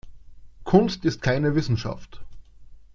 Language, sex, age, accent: German, male, 30-39, Österreichisches Deutsch